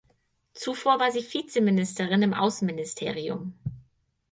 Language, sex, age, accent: German, female, 19-29, Deutschland Deutsch